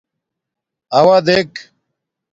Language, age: Domaaki, 30-39